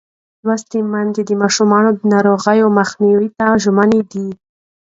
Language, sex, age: Pashto, female, 19-29